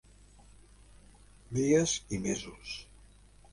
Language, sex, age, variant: Catalan, male, 70-79, Central